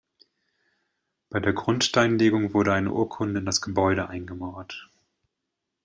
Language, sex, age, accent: German, male, 30-39, Deutschland Deutsch